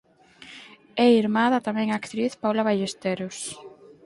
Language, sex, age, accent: Galician, female, 19-29, Atlántico (seseo e gheada)